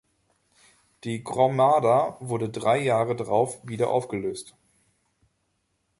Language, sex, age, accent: German, male, 19-29, Deutschland Deutsch